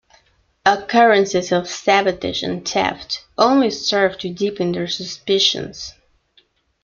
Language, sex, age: English, female, 19-29